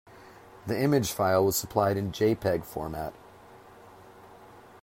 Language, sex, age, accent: English, male, 40-49, United States English